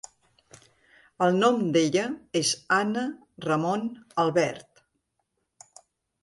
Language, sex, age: Catalan, female, 60-69